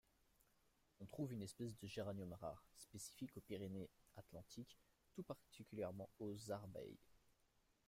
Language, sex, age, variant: French, male, 30-39, Français de métropole